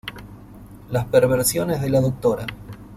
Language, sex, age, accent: Spanish, male, 40-49, Rioplatense: Argentina, Uruguay, este de Bolivia, Paraguay